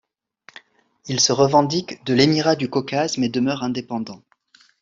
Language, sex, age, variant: French, male, 30-39, Français de métropole